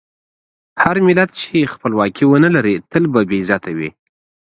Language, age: Pashto, 30-39